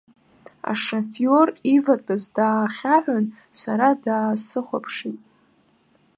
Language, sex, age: Abkhazian, female, under 19